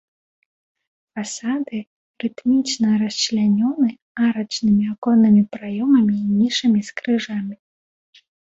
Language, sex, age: Belarusian, female, 19-29